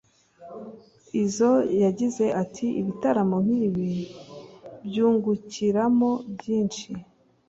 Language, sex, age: Kinyarwanda, female, 19-29